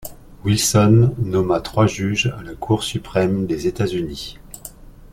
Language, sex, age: French, male, 50-59